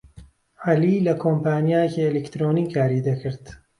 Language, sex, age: Central Kurdish, male, 40-49